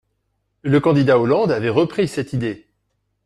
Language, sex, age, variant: French, male, 40-49, Français de métropole